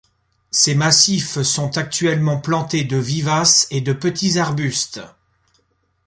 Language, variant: French, Français de métropole